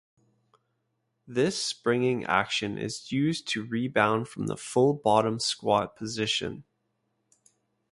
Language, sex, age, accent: English, male, 30-39, Canadian English